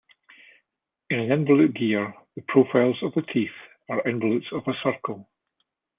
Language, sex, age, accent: English, male, 50-59, Scottish English